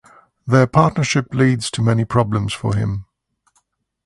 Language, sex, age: English, male, 50-59